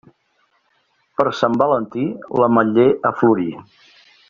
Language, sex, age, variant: Catalan, male, 60-69, Central